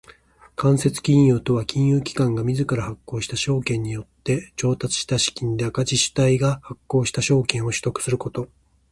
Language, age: Japanese, 50-59